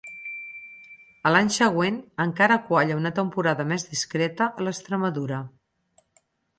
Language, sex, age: Catalan, female, 50-59